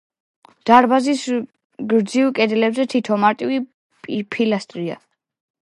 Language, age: Georgian, under 19